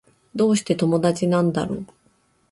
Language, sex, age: Japanese, female, 40-49